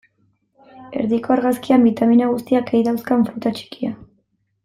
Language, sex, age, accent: Basque, female, 19-29, Erdialdekoa edo Nafarra (Gipuzkoa, Nafarroa)